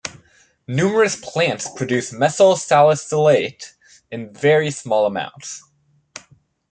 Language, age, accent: English, 19-29, United States English